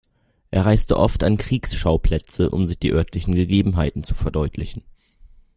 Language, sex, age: German, male, under 19